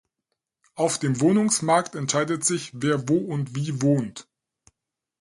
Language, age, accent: German, 40-49, Deutschland Deutsch